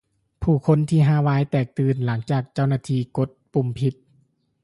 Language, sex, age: Lao, male, 30-39